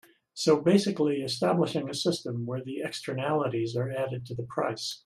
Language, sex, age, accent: English, male, 70-79, United States English